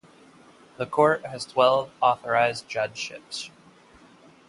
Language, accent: English, United States English